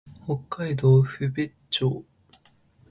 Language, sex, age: Japanese, male, under 19